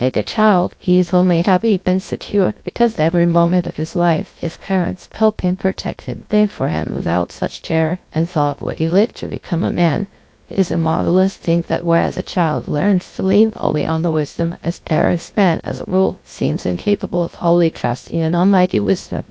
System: TTS, GlowTTS